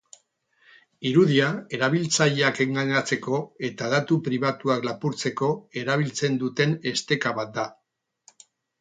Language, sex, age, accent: Basque, male, 60-69, Erdialdekoa edo Nafarra (Gipuzkoa, Nafarroa)